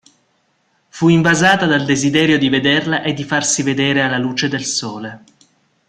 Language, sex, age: Italian, male, 30-39